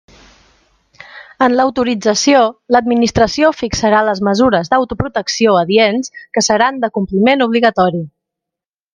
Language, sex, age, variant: Catalan, female, 40-49, Central